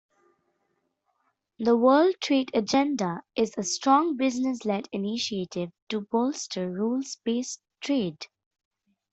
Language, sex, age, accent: English, female, under 19, India and South Asia (India, Pakistan, Sri Lanka)